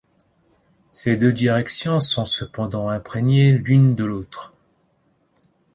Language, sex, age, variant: French, male, 30-39, Français de métropole